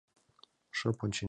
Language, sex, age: Mari, male, 19-29